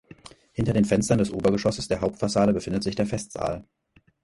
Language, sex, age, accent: German, male, 30-39, Deutschland Deutsch